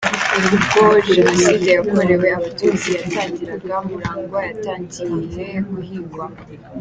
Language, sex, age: Kinyarwanda, female, 19-29